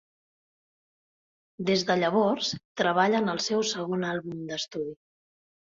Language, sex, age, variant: Catalan, female, 40-49, Central